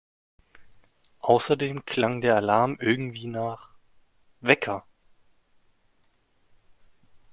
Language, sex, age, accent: German, male, 19-29, Deutschland Deutsch